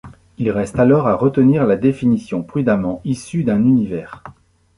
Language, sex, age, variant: French, male, 50-59, Français de métropole